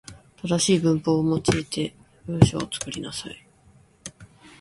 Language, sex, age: Japanese, female, 19-29